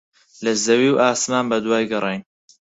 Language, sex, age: Central Kurdish, male, 19-29